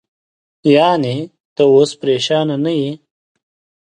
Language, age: Pashto, 19-29